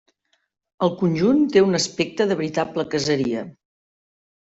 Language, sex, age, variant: Catalan, female, 50-59, Central